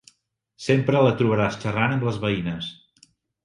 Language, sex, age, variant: Catalan, male, 50-59, Central